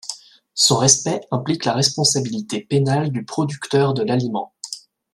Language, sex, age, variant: French, male, 19-29, Français de métropole